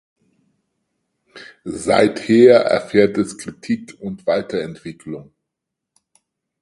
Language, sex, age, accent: German, male, 50-59, Deutschland Deutsch